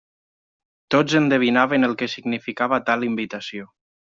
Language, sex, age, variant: Catalan, male, 19-29, Nord-Occidental